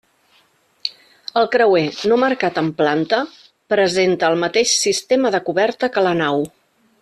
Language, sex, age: Catalan, female, 50-59